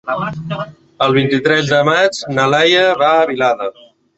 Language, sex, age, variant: Catalan, male, 30-39, Central